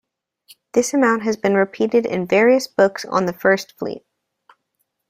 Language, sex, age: English, female, under 19